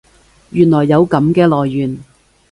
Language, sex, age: Cantonese, female, 40-49